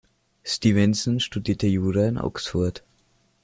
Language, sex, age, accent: German, male, 90+, Österreichisches Deutsch